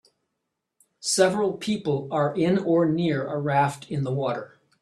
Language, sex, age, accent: English, male, 60-69, Canadian English